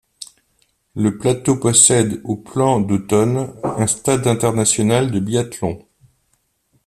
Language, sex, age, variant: French, male, 50-59, Français de métropole